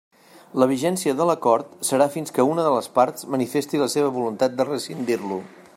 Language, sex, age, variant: Catalan, male, 50-59, Central